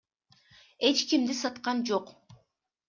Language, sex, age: Kyrgyz, female, 19-29